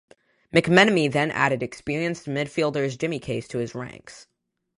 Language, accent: English, United States English